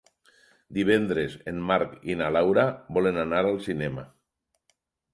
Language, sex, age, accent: Catalan, male, 60-69, valencià